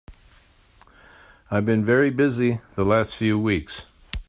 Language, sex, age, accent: English, male, 60-69, United States English